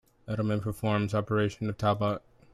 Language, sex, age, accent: English, male, 19-29, United States English